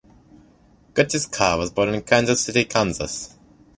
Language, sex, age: English, male, 19-29